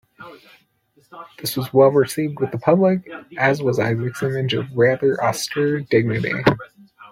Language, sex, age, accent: English, male, 19-29, United States English